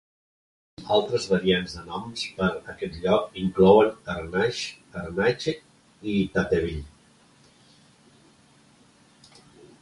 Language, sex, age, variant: Catalan, male, 60-69, Central